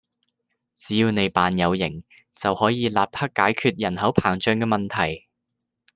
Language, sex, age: Cantonese, male, 19-29